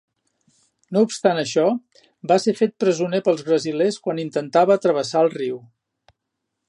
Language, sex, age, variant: Catalan, male, 60-69, Central